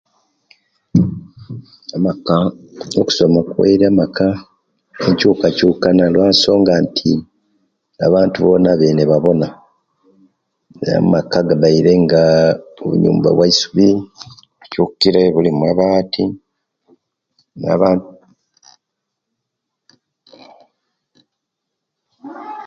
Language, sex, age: Kenyi, male, 40-49